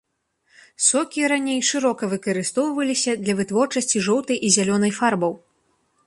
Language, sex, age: Belarusian, female, 19-29